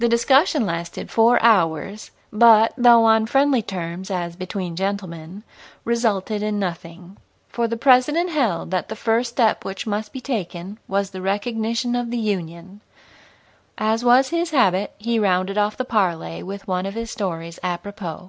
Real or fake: real